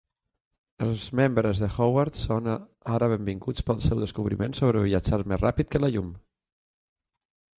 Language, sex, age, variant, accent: Catalan, male, 40-49, Valencià meridional, central; valencià